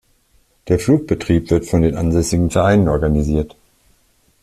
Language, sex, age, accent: German, male, 40-49, Deutschland Deutsch